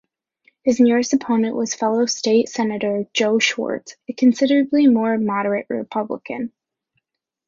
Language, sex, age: English, female, 19-29